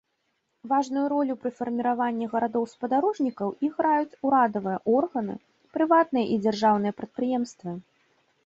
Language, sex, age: Belarusian, female, 30-39